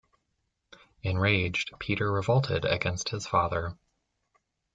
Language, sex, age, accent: English, male, 19-29, United States English